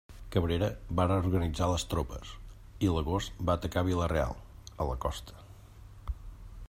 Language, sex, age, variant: Catalan, male, 50-59, Central